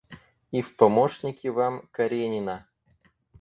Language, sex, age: Russian, male, 19-29